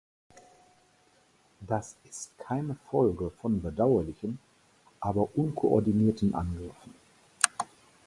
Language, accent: German, Deutschland Deutsch